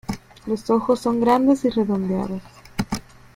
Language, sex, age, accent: Spanish, female, 19-29, México